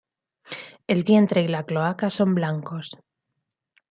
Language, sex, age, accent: Spanish, female, 30-39, España: Centro-Sur peninsular (Madrid, Toledo, Castilla-La Mancha)